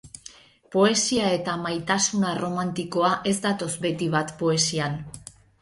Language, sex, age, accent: Basque, female, 50-59, Erdialdekoa edo Nafarra (Gipuzkoa, Nafarroa)